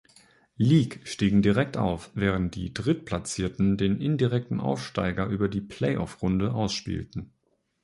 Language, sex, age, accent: German, male, 19-29, Deutschland Deutsch